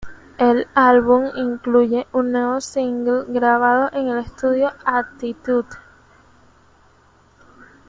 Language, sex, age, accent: Spanish, female, under 19, Caribe: Cuba, Venezuela, Puerto Rico, República Dominicana, Panamá, Colombia caribeña, México caribeño, Costa del golfo de México